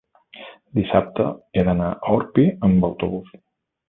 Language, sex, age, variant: Catalan, male, 40-49, Balear